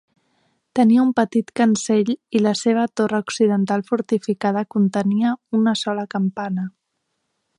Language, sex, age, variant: Catalan, female, 19-29, Central